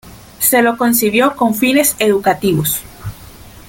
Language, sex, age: Spanish, female, 30-39